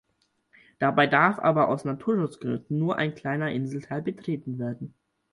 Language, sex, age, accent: German, male, under 19, Deutschland Deutsch